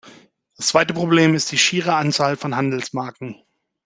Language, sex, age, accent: German, male, 50-59, Deutschland Deutsch